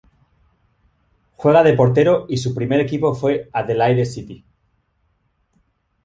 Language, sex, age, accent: Spanish, male, 30-39, España: Norte peninsular (Asturias, Castilla y León, Cantabria, País Vasco, Navarra, Aragón, La Rioja, Guadalajara, Cuenca)